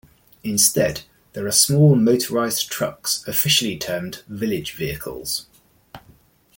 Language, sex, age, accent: English, male, 40-49, England English